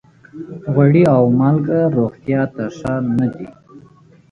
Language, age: Pashto, 19-29